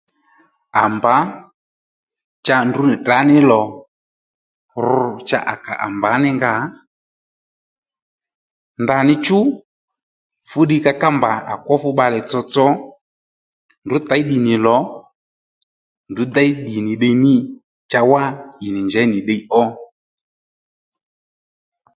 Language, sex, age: Lendu, male, 30-39